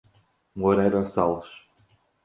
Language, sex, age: Portuguese, male, 40-49